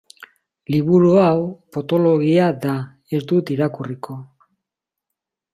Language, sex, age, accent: Basque, male, 50-59, Mendebalekoa (Araba, Bizkaia, Gipuzkoako mendebaleko herri batzuk)